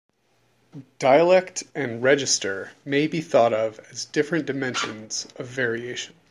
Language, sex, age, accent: English, male, 30-39, United States English